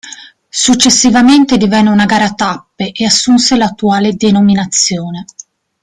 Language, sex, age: Italian, female, 30-39